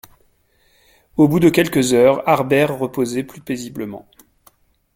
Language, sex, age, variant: French, male, 40-49, Français de métropole